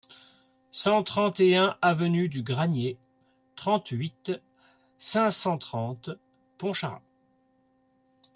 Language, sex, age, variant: French, male, 40-49, Français de métropole